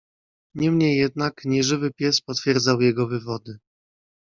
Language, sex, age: Polish, male, 30-39